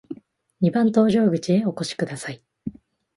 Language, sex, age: Japanese, female, 19-29